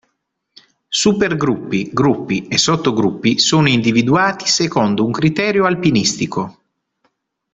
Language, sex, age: Italian, male, 30-39